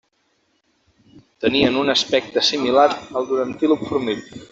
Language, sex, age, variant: Catalan, male, 40-49, Central